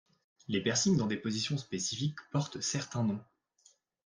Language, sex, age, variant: French, male, 19-29, Français de métropole